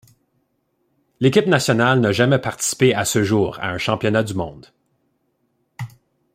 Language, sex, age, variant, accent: French, male, 30-39, Français d'Amérique du Nord, Français du Canada